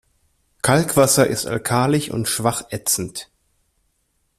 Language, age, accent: German, 30-39, Deutschland Deutsch